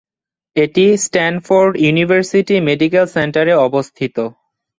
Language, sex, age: Bengali, male, 19-29